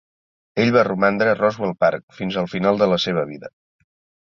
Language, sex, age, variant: Catalan, male, 50-59, Central